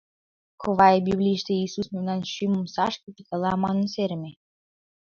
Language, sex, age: Mari, female, under 19